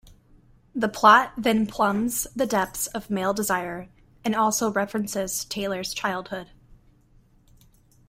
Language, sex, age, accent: English, female, 19-29, United States English